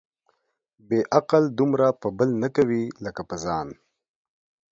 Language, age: Pashto, 30-39